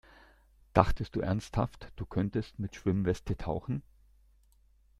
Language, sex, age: German, male, 60-69